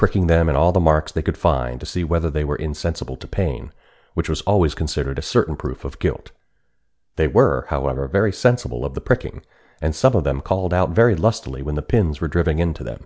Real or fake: real